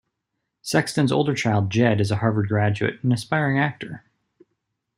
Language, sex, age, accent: English, male, 19-29, United States English